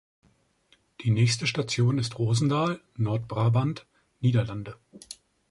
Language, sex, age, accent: German, male, 19-29, Deutschland Deutsch